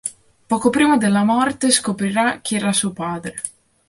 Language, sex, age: Italian, female, 19-29